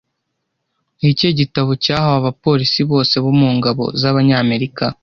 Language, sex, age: Kinyarwanda, male, under 19